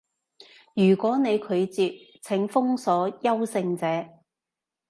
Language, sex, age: Cantonese, female, 30-39